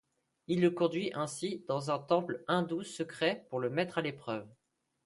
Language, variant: French, Français de métropole